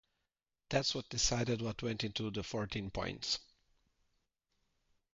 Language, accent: English, United States English